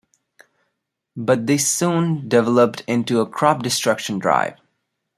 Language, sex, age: English, male, 50-59